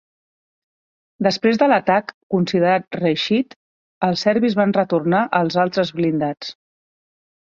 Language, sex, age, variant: Catalan, male, 30-39, Central